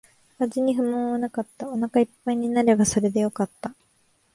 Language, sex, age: Japanese, female, 19-29